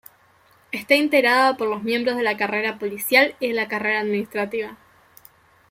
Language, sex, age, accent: Spanish, female, 19-29, Rioplatense: Argentina, Uruguay, este de Bolivia, Paraguay